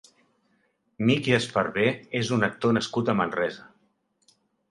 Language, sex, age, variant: Catalan, male, 60-69, Central